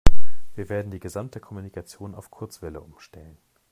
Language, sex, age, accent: German, male, 40-49, Deutschland Deutsch